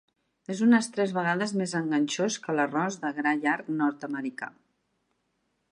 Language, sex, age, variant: Catalan, female, 60-69, Central